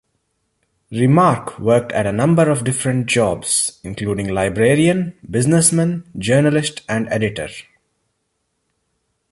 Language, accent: English, India and South Asia (India, Pakistan, Sri Lanka)